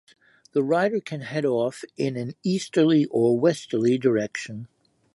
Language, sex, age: English, male, 70-79